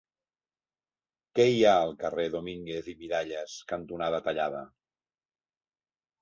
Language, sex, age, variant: Catalan, male, 40-49, Central